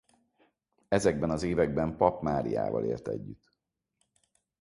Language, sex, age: Hungarian, male, 40-49